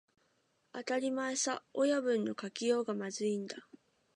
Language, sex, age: Japanese, female, 19-29